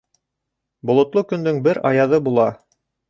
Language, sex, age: Bashkir, male, 30-39